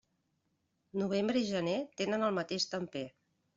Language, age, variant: Catalan, 50-59, Central